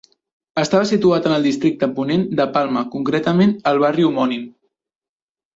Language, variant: Catalan, Central